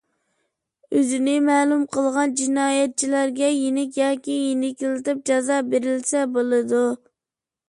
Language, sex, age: Uyghur, female, under 19